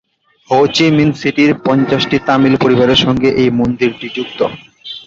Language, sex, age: Bengali, male, 30-39